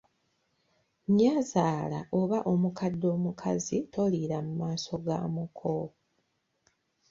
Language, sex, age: Ganda, female, 30-39